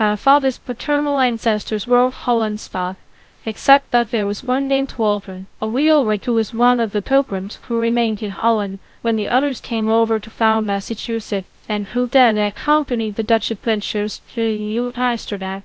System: TTS, VITS